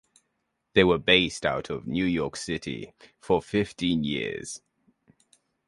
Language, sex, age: English, male, 19-29